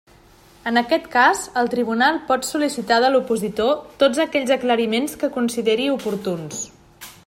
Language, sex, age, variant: Catalan, female, 30-39, Central